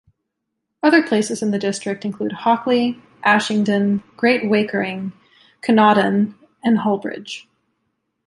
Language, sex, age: English, female, 19-29